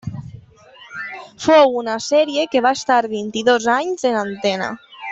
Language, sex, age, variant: Catalan, female, 19-29, Central